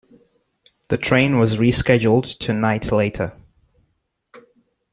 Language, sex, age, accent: English, male, 19-29, England English